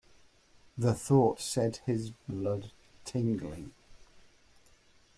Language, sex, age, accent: English, male, 40-49, England English